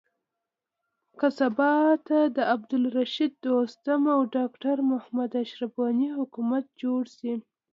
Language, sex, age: Pashto, female, 19-29